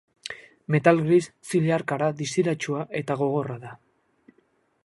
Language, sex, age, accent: Basque, male, 30-39, Erdialdekoa edo Nafarra (Gipuzkoa, Nafarroa)